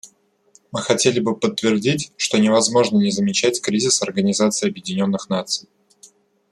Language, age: Russian, 19-29